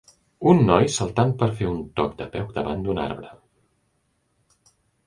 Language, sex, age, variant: Catalan, male, 40-49, Central